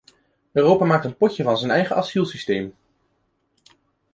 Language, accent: Dutch, Nederlands Nederlands